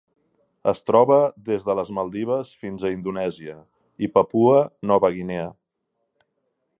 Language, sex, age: Catalan, male, 40-49